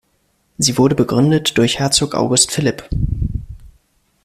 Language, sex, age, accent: German, male, 19-29, Deutschland Deutsch